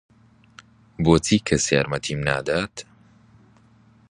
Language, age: Central Kurdish, 19-29